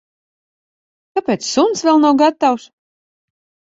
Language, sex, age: Latvian, female, 40-49